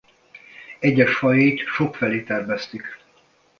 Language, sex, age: Hungarian, male, 60-69